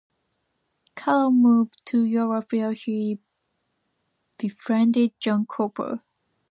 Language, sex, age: English, female, 19-29